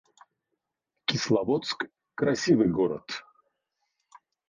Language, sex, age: Russian, male, 30-39